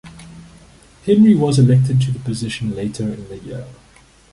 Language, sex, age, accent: English, male, 30-39, Southern African (South Africa, Zimbabwe, Namibia)